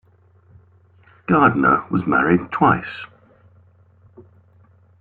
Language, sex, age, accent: English, male, 60-69, England English